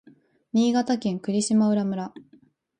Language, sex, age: Japanese, female, 19-29